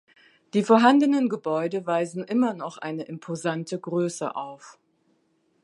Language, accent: German, Deutschland Deutsch